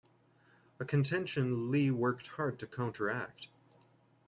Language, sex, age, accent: English, male, 30-39, Canadian English